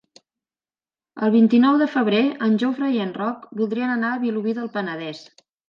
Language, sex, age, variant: Catalan, female, 40-49, Central